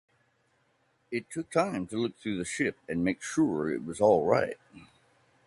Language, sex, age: English, male, 40-49